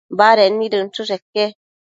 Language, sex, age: Matsés, female, under 19